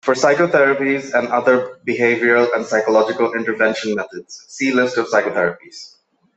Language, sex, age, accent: English, male, 19-29, England English